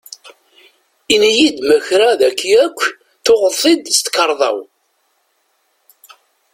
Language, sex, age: Kabyle, female, 60-69